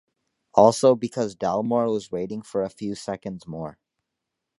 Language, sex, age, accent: English, male, under 19, United States English